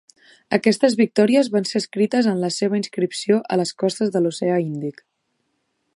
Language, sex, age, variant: Catalan, female, 19-29, Central